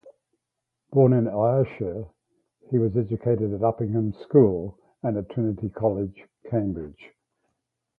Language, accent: English, Australian English